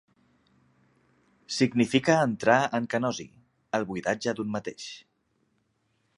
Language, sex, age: Catalan, male, 30-39